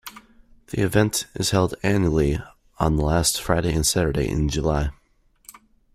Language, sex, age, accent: English, male, 30-39, United States English